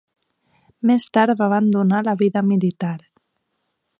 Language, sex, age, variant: Catalan, female, 19-29, Central